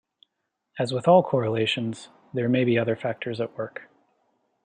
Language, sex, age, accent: English, male, 30-39, United States English